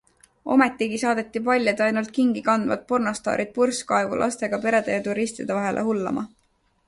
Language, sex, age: Estonian, female, 19-29